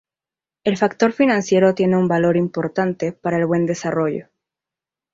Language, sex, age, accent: Spanish, female, 19-29, México